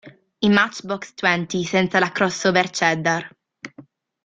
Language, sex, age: Italian, female, 19-29